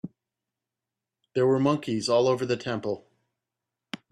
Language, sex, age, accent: English, male, 40-49, United States English